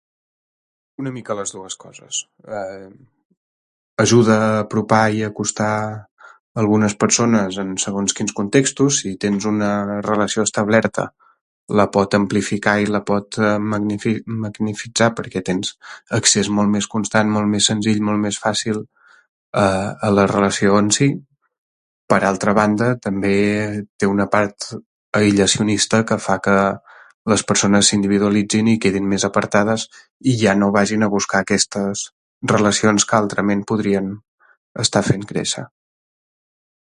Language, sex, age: Catalan, male, 30-39